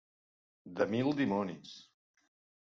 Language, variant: Catalan, Central